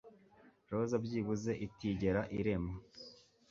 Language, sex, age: Kinyarwanda, male, 19-29